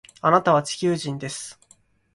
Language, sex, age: Japanese, male, 19-29